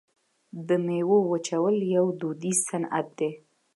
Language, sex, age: Pashto, female, 19-29